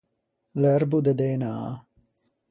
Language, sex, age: Ligurian, male, 30-39